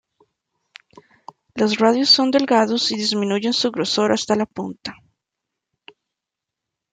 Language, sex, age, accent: Spanish, female, 19-29, América central